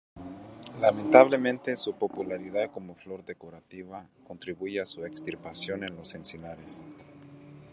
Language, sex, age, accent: Spanish, male, 30-39, México